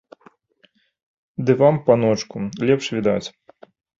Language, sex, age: Belarusian, male, 30-39